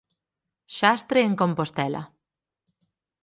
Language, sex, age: Galician, female, 30-39